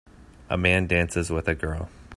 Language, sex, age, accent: English, male, 19-29, Canadian English